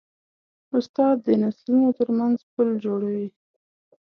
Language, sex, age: Pashto, female, 19-29